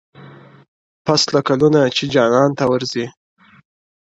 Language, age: Pashto, 19-29